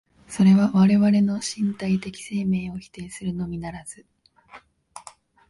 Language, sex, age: Japanese, female, 19-29